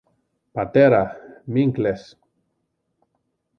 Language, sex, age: Greek, male, 40-49